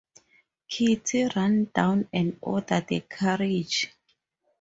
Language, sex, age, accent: English, female, 30-39, Southern African (South Africa, Zimbabwe, Namibia)